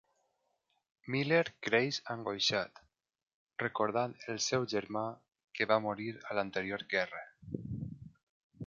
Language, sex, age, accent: Catalan, male, 19-29, valencià